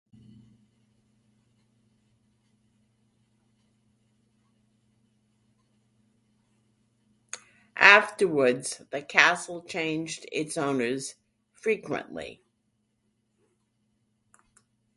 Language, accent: English, United States English